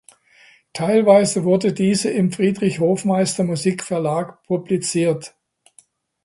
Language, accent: German, Deutschland Deutsch